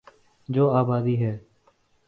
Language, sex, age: Urdu, male, 19-29